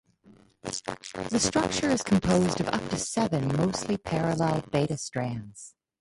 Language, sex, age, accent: English, female, 40-49, United States English